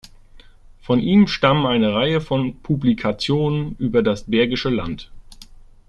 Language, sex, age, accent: German, male, 30-39, Deutschland Deutsch